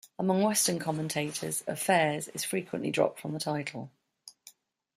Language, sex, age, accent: English, female, 50-59, England English